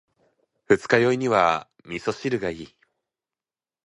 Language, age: Japanese, 19-29